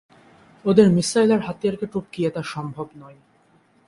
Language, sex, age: Bengali, male, 19-29